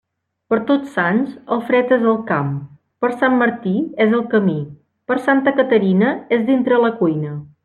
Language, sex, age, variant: Catalan, female, 30-39, Central